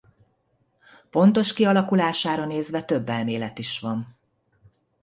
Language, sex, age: Hungarian, female, 50-59